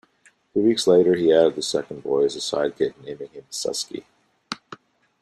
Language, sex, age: English, male, 50-59